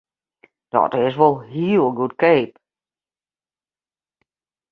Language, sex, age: Western Frisian, female, 50-59